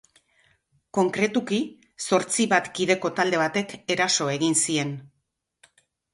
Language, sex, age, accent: Basque, female, 60-69, Mendebalekoa (Araba, Bizkaia, Gipuzkoako mendebaleko herri batzuk)